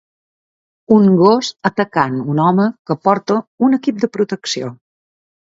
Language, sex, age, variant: Catalan, female, 60-69, Central